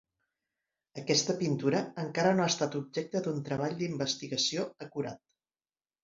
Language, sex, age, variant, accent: Catalan, female, 50-59, Central, central